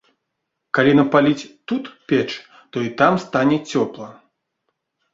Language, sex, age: Belarusian, male, 30-39